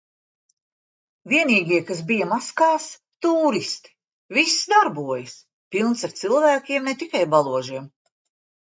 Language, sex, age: Latvian, female, 60-69